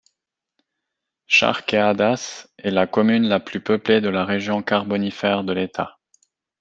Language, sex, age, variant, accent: French, male, 30-39, Français d'Europe, Français de Suisse